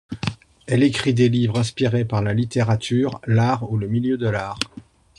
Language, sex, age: French, male, 50-59